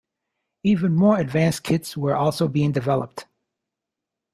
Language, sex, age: English, male, 40-49